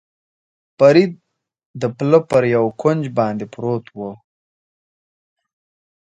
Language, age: Pashto, 19-29